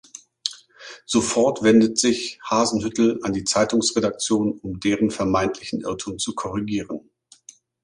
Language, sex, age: German, male, 50-59